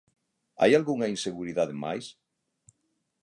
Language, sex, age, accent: Galician, male, 40-49, Normativo (estándar)